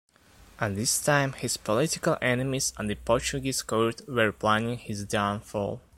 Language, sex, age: English, male, 19-29